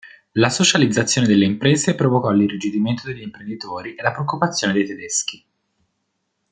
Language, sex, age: Italian, male, 19-29